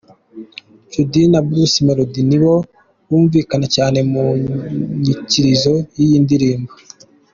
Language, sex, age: Kinyarwanda, male, 19-29